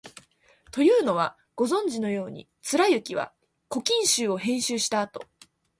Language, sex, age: Japanese, female, 19-29